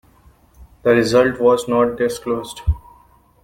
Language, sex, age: English, male, 19-29